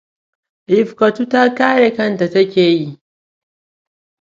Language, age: Hausa, 19-29